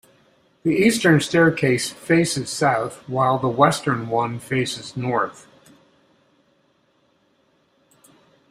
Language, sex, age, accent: English, male, 70-79, United States English